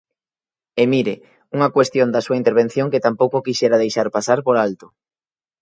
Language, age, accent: Galician, 19-29, Normativo (estándar)